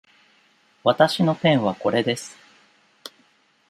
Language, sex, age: Japanese, male, 30-39